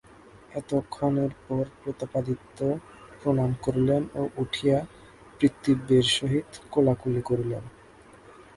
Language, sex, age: Bengali, male, 19-29